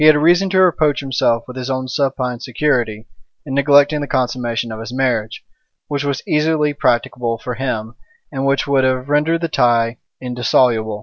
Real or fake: real